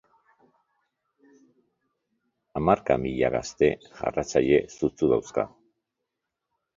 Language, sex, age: Basque, male, 60-69